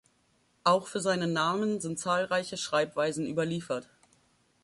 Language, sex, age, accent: German, female, 19-29, Deutschland Deutsch